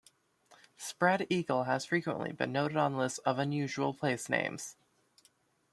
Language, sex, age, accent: English, male, under 19, United States English